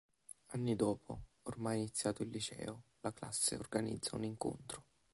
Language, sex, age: Italian, male, 19-29